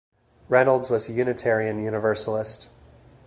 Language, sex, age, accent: English, male, 19-29, United States English